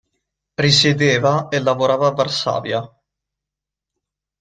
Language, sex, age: Italian, male, 19-29